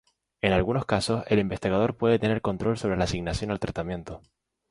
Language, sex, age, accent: Spanish, male, 19-29, España: Islas Canarias